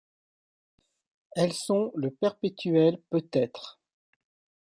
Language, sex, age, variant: French, male, 50-59, Français de métropole